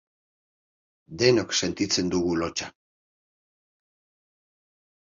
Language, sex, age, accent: Basque, male, 40-49, Erdialdekoa edo Nafarra (Gipuzkoa, Nafarroa)